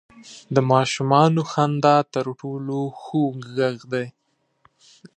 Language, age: Pashto, 19-29